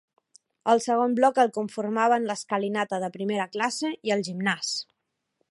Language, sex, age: Catalan, female, 30-39